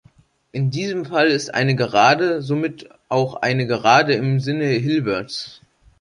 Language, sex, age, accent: German, male, under 19, Deutschland Deutsch